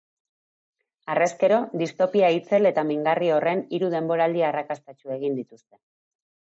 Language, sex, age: Basque, female, 40-49